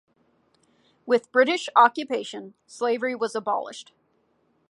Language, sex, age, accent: English, female, 19-29, United States English